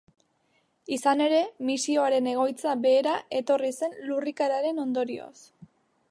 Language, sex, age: Basque, female, 19-29